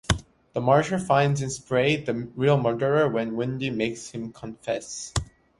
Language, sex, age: English, male, 19-29